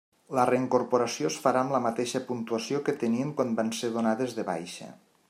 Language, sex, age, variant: Catalan, male, 40-49, Nord-Occidental